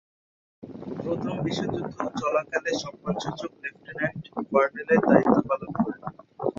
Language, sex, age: Bengali, male, 19-29